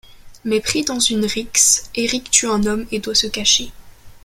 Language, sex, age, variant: French, female, under 19, Français de métropole